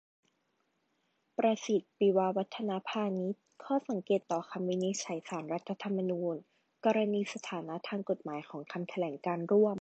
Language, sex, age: Thai, female, 19-29